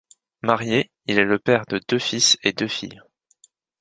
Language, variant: French, Français de métropole